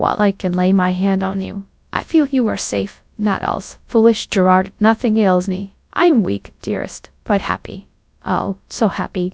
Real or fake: fake